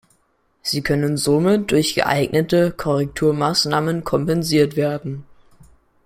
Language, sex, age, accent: German, male, under 19, Deutschland Deutsch